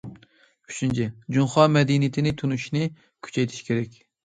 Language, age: Uyghur, 19-29